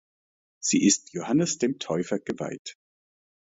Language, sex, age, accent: German, male, 50-59, Deutschland Deutsch